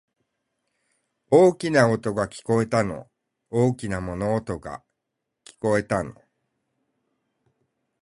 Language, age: Japanese, 40-49